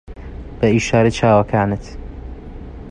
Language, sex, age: Central Kurdish, male, 19-29